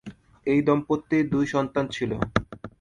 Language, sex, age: Bengali, male, 19-29